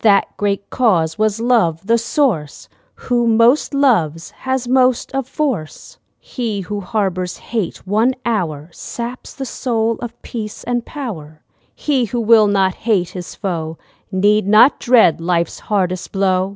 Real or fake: real